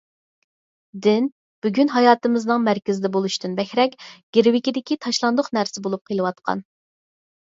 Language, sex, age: Uyghur, female, 30-39